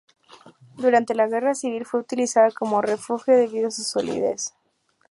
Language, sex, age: Spanish, female, 19-29